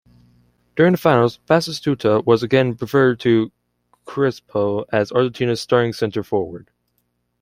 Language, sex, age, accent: English, male, under 19, United States English